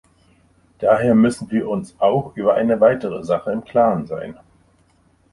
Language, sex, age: German, male, 60-69